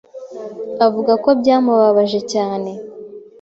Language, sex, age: Kinyarwanda, female, 19-29